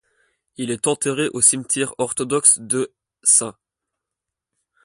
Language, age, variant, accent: French, under 19, Français d'Europe, Français de Belgique